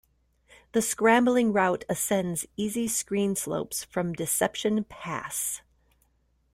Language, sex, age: English, female, 50-59